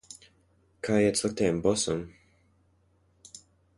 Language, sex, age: Latvian, male, 19-29